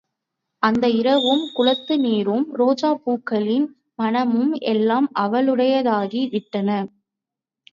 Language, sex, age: Tamil, female, 19-29